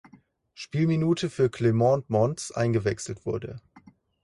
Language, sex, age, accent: German, male, 19-29, Deutschland Deutsch